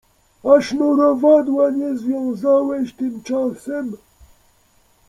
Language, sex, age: Polish, male, 19-29